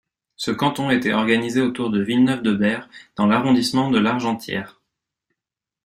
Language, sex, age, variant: French, male, 19-29, Français de métropole